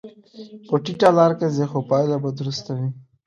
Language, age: Pashto, under 19